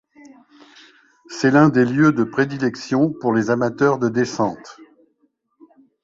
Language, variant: French, Français de métropole